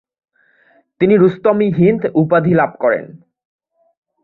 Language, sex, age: Bengali, male, under 19